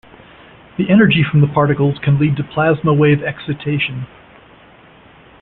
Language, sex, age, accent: English, male, 50-59, United States English